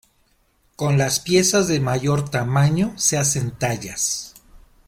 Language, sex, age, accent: Spanish, male, 40-49, México